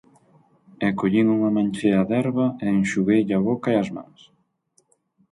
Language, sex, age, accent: Galician, male, 30-39, Normativo (estándar)